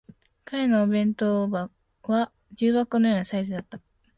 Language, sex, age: Japanese, female, under 19